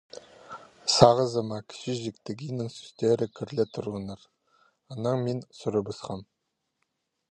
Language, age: Khakas, 19-29